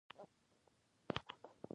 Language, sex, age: Pashto, female, 19-29